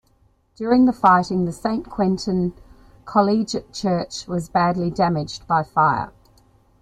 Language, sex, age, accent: English, female, 50-59, Australian English